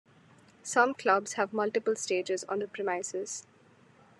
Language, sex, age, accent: English, female, 19-29, India and South Asia (India, Pakistan, Sri Lanka)